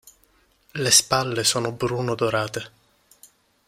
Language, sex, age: Italian, male, under 19